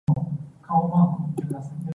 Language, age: Cantonese, 19-29